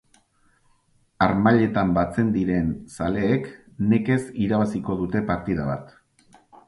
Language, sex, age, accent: Basque, male, 40-49, Erdialdekoa edo Nafarra (Gipuzkoa, Nafarroa)